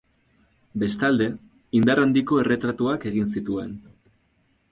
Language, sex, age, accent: Basque, male, 30-39, Erdialdekoa edo Nafarra (Gipuzkoa, Nafarroa)